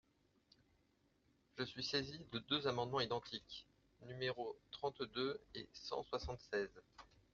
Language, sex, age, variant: French, male, 30-39, Français de métropole